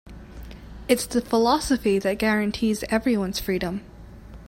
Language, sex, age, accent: English, female, 19-29, Scottish English